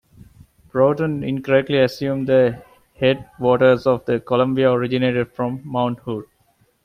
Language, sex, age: English, male, 19-29